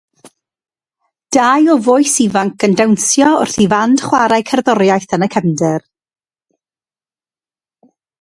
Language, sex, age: Welsh, female, 40-49